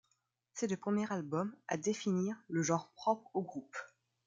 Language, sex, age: French, female, 19-29